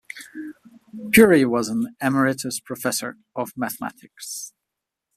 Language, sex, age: English, male, 30-39